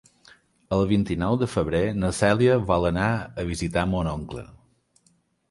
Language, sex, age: Catalan, male, 40-49